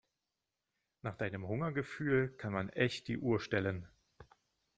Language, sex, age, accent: German, male, 30-39, Deutschland Deutsch